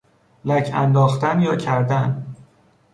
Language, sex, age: Persian, male, 30-39